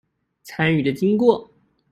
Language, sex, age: Chinese, male, 19-29